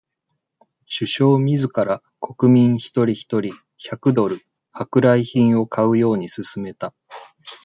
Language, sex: Japanese, male